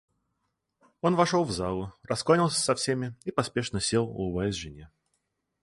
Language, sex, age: Russian, male, 30-39